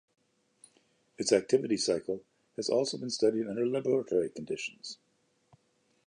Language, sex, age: English, male, 70-79